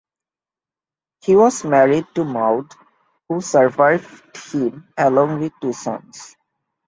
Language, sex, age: English, male, 19-29